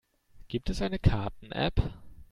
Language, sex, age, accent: German, male, 19-29, Deutschland Deutsch